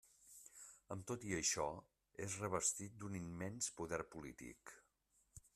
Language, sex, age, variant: Catalan, male, 50-59, Central